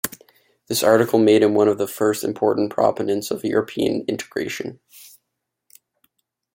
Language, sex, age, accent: English, male, 19-29, Canadian English